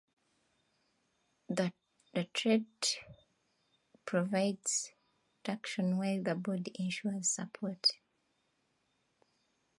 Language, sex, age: English, female, 19-29